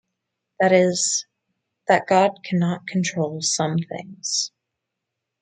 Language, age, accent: English, 19-29, United States English